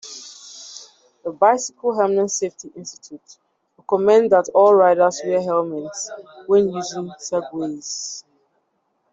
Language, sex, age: English, female, 30-39